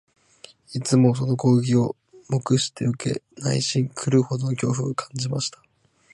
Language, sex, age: Japanese, male, 19-29